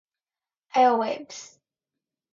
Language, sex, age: English, female, 19-29